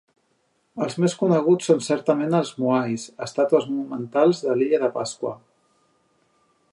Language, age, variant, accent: Catalan, 30-39, Central, central